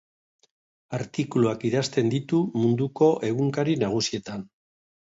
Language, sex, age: Basque, male, 60-69